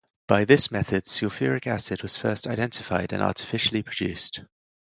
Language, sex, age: English, male, 30-39